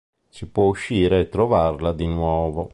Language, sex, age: Italian, male, 50-59